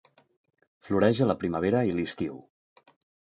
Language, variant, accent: Catalan, Central, central